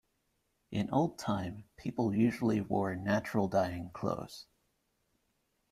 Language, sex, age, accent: English, male, 19-29, United States English